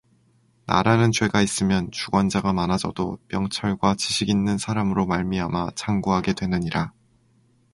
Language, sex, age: Korean, male, 19-29